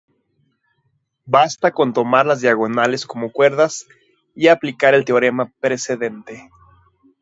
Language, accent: Spanish, México